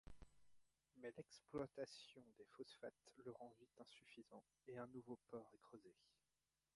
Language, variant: French, Français de métropole